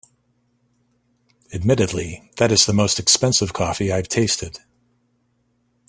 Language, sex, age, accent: English, male, 60-69, United States English